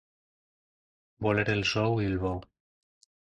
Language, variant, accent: Catalan, Nord-Occidental, nord-occidental